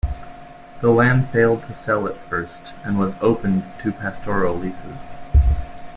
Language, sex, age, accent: English, male, 30-39, United States English